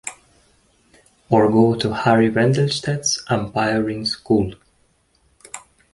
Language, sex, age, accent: English, male, 19-29, United States English